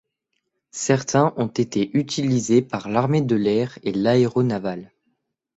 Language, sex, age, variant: French, male, under 19, Français de métropole